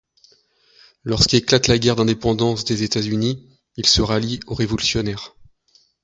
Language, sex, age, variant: French, male, 40-49, Français de métropole